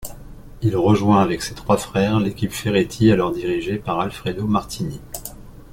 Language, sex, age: French, male, 50-59